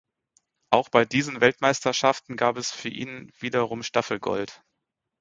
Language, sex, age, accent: German, male, 30-39, Deutschland Deutsch